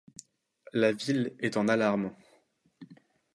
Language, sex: French, male